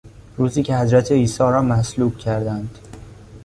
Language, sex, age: Persian, male, 19-29